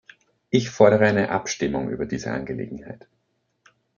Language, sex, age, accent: German, male, 30-39, Österreichisches Deutsch